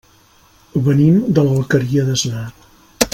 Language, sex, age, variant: Catalan, male, 50-59, Central